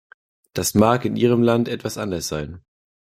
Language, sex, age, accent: German, male, 19-29, Deutschland Deutsch